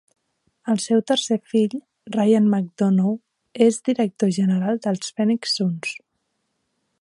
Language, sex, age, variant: Catalan, female, 19-29, Central